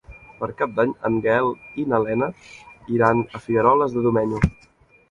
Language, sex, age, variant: Catalan, male, 19-29, Central